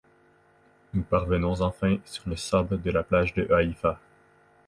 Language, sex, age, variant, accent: French, male, 19-29, Français d'Amérique du Nord, Français du Canada